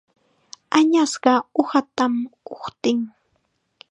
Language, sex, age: Chiquián Ancash Quechua, female, 19-29